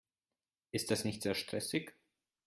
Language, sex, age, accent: German, male, 19-29, Österreichisches Deutsch